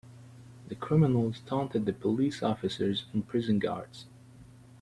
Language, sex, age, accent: English, male, 19-29, United States English